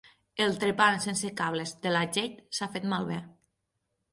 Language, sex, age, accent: Catalan, female, 30-39, Ebrenc